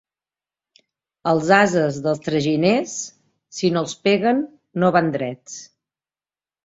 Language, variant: Catalan, Nord-Occidental